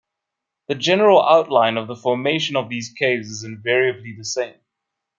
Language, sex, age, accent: English, male, 30-39, Southern African (South Africa, Zimbabwe, Namibia)